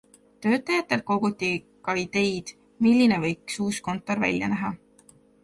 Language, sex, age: Estonian, female, 19-29